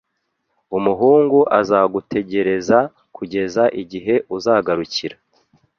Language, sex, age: Kinyarwanda, male, 19-29